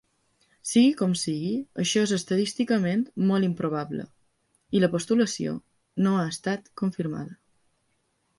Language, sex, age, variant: Catalan, female, 19-29, Balear